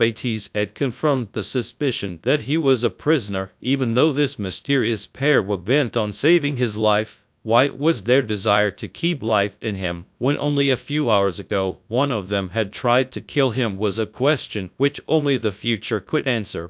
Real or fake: fake